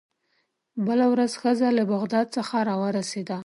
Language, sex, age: Pashto, female, 19-29